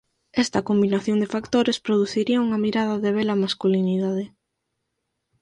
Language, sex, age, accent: Galician, female, under 19, Normativo (estándar)